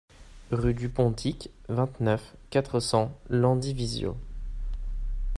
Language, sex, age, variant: French, male, 19-29, Français de métropole